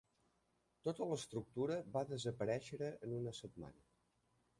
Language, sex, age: Catalan, male, 50-59